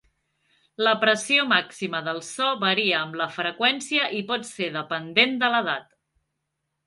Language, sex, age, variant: Catalan, female, 30-39, Central